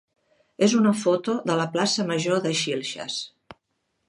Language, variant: Catalan, Central